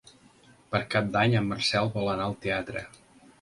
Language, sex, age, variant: Catalan, male, 60-69, Central